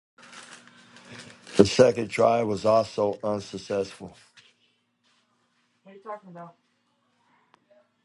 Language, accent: English, United States English